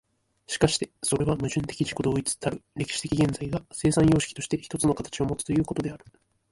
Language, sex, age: Japanese, male, under 19